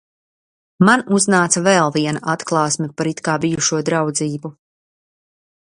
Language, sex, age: Latvian, female, 30-39